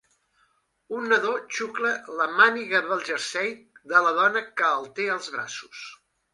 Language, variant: Catalan, Central